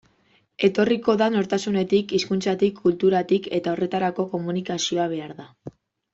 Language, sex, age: Basque, female, 19-29